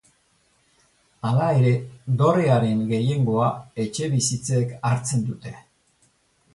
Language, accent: Basque, Erdialdekoa edo Nafarra (Gipuzkoa, Nafarroa)